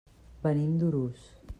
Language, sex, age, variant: Catalan, female, 50-59, Central